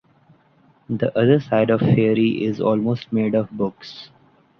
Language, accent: English, India and South Asia (India, Pakistan, Sri Lanka)